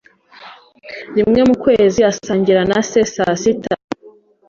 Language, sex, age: Kinyarwanda, female, 19-29